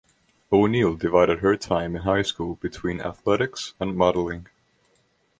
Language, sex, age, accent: English, male, 19-29, United States English